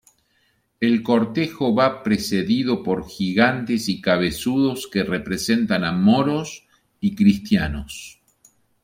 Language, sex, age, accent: Spanish, male, 50-59, Rioplatense: Argentina, Uruguay, este de Bolivia, Paraguay